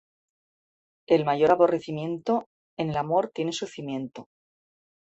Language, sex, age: Spanish, female, 40-49